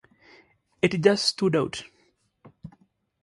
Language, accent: English, England English